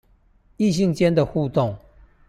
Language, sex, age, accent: Chinese, male, 40-49, 出生地：臺北市